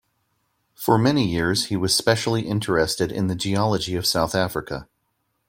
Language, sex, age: English, male, 30-39